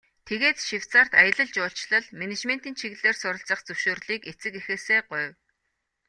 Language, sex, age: Mongolian, female, 30-39